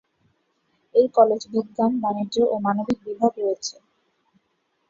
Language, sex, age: Bengali, female, 19-29